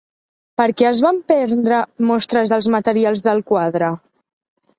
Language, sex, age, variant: Catalan, male, 40-49, Central